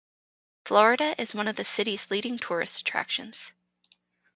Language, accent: English, United States English; Canadian English